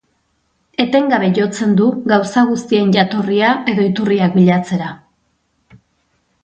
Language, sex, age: Basque, female, 40-49